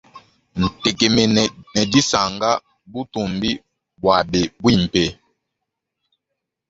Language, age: Luba-Lulua, 19-29